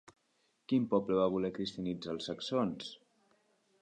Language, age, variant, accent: Catalan, under 19, Central, central